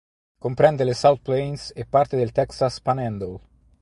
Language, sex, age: Italian, male, 30-39